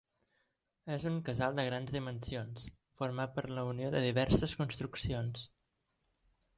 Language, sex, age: Catalan, male, 19-29